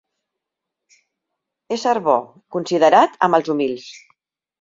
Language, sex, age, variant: Catalan, female, 50-59, Central